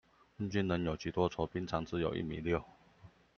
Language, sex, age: Chinese, male, 40-49